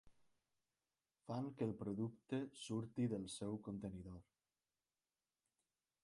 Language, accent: Catalan, valencià